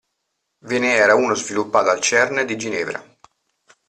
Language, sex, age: Italian, male, 40-49